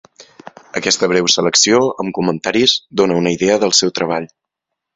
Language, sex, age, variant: Catalan, male, 19-29, Central